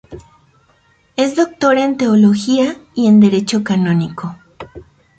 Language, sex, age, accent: Spanish, female, 40-49, México